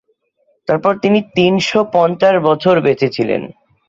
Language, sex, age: Bengali, male, 19-29